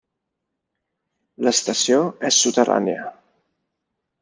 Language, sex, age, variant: Catalan, male, 30-39, Balear